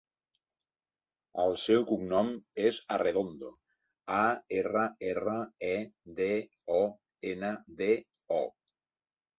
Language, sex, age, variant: Catalan, male, 40-49, Central